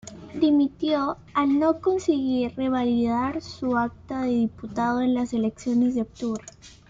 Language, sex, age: Spanish, female, under 19